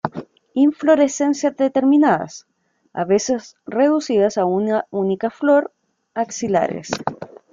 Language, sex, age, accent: Spanish, female, 30-39, Chileno: Chile, Cuyo